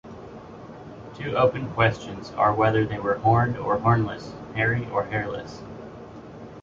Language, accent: English, United States English